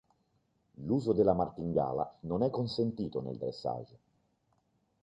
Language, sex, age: Italian, male, 50-59